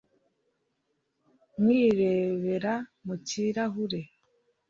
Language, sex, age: Kinyarwanda, female, 30-39